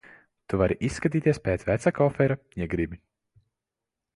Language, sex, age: Latvian, male, 19-29